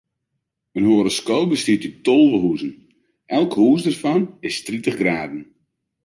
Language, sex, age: Western Frisian, male, 50-59